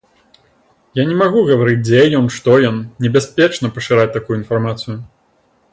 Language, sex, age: Belarusian, male, 19-29